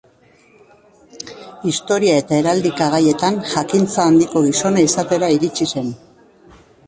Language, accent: Basque, Mendebalekoa (Araba, Bizkaia, Gipuzkoako mendebaleko herri batzuk)